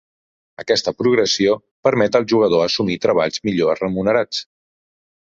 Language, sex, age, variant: Catalan, male, 30-39, Central